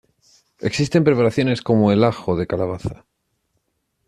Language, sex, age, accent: Spanish, male, 19-29, España: Sur peninsular (Andalucia, Extremadura, Murcia)